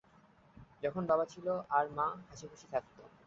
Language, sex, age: Bengali, male, 19-29